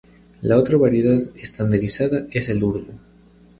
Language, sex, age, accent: Spanish, male, 19-29, México